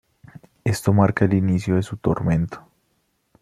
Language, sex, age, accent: Spanish, male, 19-29, Andino-Pacífico: Colombia, Perú, Ecuador, oeste de Bolivia y Venezuela andina